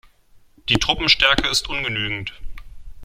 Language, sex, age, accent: German, male, 19-29, Deutschland Deutsch